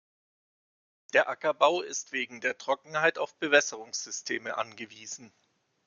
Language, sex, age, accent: German, male, 40-49, Deutschland Deutsch